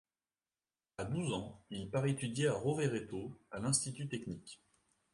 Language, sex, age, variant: French, male, 19-29, Français de métropole